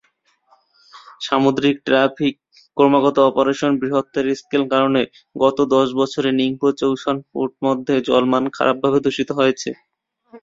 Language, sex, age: Bengali, male, 19-29